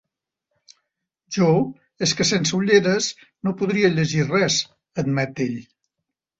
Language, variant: Catalan, Central